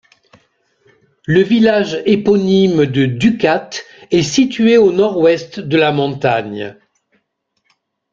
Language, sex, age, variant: French, male, 50-59, Français de métropole